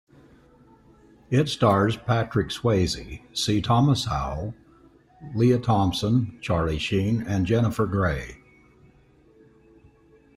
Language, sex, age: English, male, 60-69